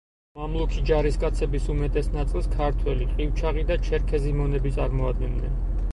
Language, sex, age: Georgian, male, 30-39